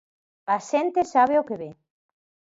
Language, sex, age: Galician, female, 50-59